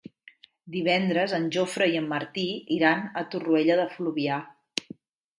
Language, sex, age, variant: Catalan, female, 40-49, Central